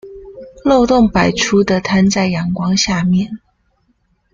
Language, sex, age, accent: Chinese, female, 19-29, 出生地：高雄市